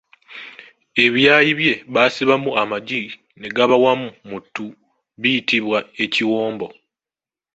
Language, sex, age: Ganda, male, 19-29